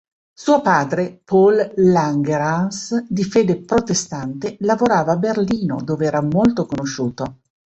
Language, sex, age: Italian, female, 50-59